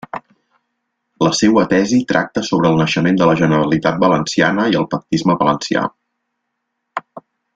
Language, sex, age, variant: Catalan, male, 40-49, Central